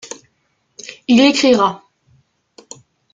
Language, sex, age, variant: French, female, 19-29, Français de métropole